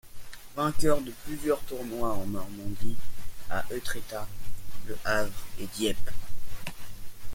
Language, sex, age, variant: French, male, 19-29, Français de métropole